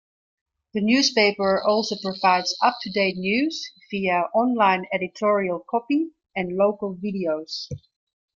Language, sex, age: English, female, 50-59